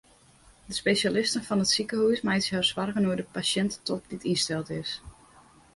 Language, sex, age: Western Frisian, female, 19-29